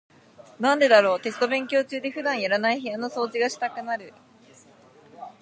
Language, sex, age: Japanese, female, 19-29